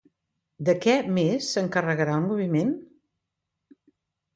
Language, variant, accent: Catalan, Central, central